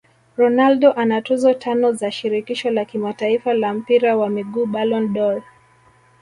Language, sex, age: Swahili, male, 30-39